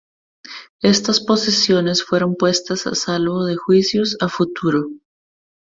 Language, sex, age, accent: Spanish, female, 40-49, América central